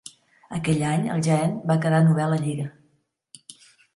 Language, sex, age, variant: Catalan, female, 50-59, Central